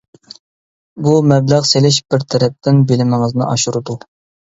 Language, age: Uyghur, 19-29